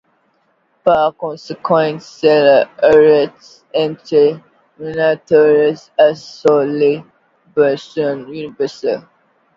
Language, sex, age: French, female, 19-29